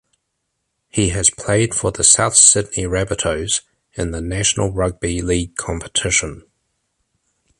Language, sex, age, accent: English, male, 40-49, New Zealand English